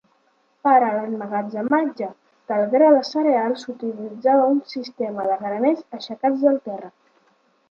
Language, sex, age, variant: Catalan, male, under 19, Central